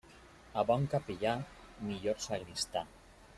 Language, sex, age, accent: Catalan, male, 40-49, valencià